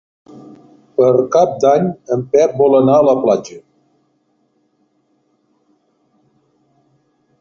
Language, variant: Catalan, Central